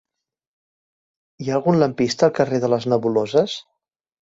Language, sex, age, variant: Catalan, male, 30-39, Central